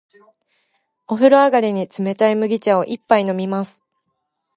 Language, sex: Japanese, female